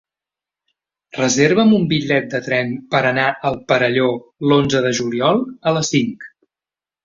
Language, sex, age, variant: Catalan, male, 30-39, Central